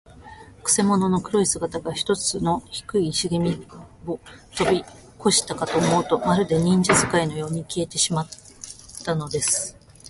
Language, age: Japanese, 40-49